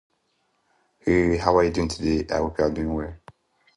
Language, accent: English, United States English